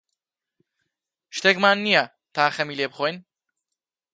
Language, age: Central Kurdish, 19-29